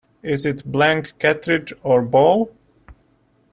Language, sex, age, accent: English, male, 40-49, Australian English